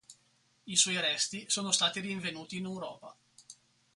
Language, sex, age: Italian, male, 40-49